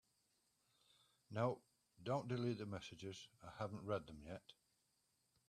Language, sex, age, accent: English, male, 60-69, England English